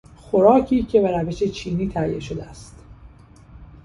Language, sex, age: Persian, male, 30-39